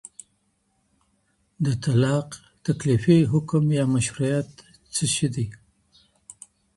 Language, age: Pashto, 50-59